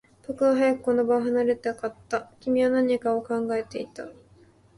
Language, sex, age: Japanese, female, under 19